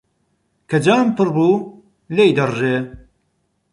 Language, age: Central Kurdish, 30-39